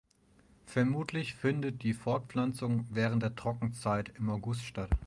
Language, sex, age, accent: German, male, 30-39, Deutschland Deutsch